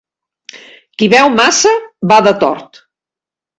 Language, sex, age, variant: Catalan, female, 50-59, Central